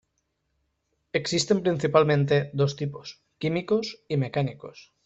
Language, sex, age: Spanish, male, 30-39